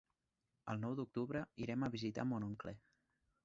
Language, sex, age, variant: Catalan, male, 19-29, Nord-Occidental